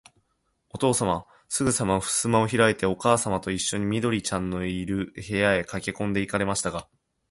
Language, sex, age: Japanese, male, 19-29